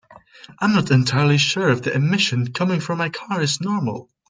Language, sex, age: English, male, under 19